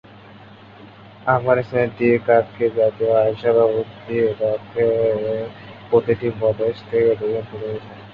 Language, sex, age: Bengali, male, under 19